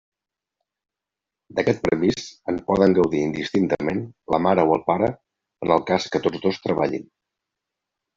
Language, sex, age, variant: Catalan, male, 50-59, Central